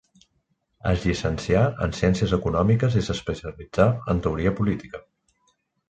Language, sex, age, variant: Catalan, male, 30-39, Septentrional